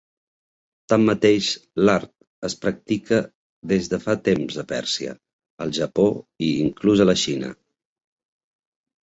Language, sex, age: Catalan, male, 40-49